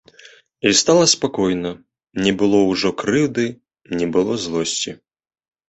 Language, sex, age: Belarusian, male, 19-29